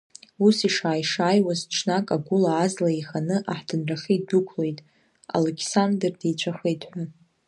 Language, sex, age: Abkhazian, female, under 19